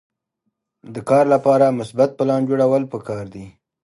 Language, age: Pashto, 30-39